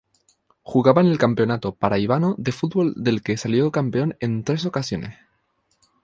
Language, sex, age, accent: Spanish, male, 19-29, España: Islas Canarias